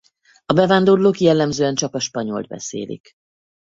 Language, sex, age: Hungarian, female, 50-59